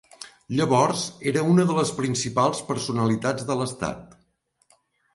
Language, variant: Catalan, Central